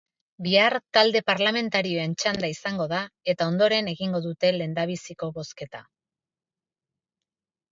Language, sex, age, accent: Basque, female, 50-59, Erdialdekoa edo Nafarra (Gipuzkoa, Nafarroa)